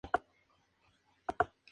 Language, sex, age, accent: Spanish, male, 19-29, México